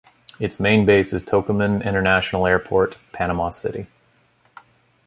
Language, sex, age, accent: English, male, 30-39, United States English